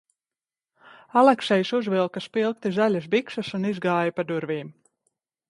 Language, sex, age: Latvian, female, 30-39